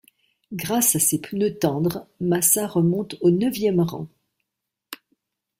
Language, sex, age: French, female, 60-69